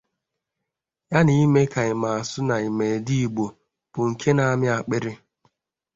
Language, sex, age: Igbo, male, 19-29